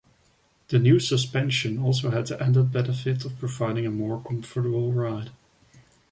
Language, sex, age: English, male, 19-29